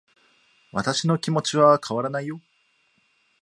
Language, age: Japanese, 19-29